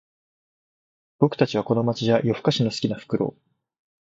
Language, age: Japanese, 19-29